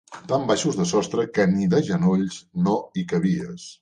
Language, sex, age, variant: Catalan, male, 60-69, Central